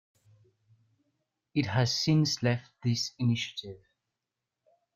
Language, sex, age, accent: English, male, 19-29, England English